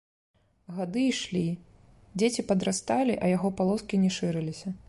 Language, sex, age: Belarusian, female, 30-39